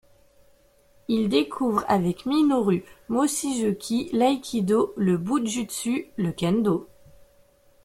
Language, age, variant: French, 40-49, Français de métropole